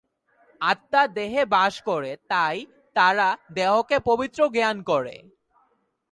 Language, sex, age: Bengali, male, 19-29